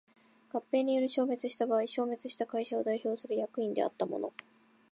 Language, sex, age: Japanese, female, 19-29